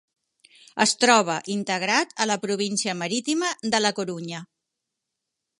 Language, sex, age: Catalan, female, 50-59